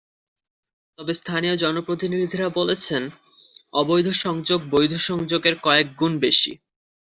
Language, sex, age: Bengali, male, under 19